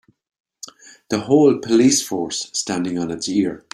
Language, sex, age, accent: English, male, 60-69, Irish English